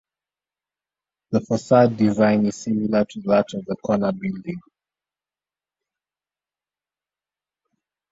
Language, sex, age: English, male, 19-29